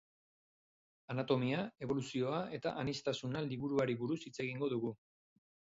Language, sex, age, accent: Basque, male, 40-49, Mendebalekoa (Araba, Bizkaia, Gipuzkoako mendebaleko herri batzuk)